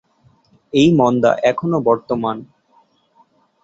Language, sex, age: Bengali, male, 19-29